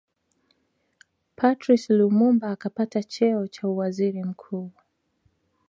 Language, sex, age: Swahili, female, 19-29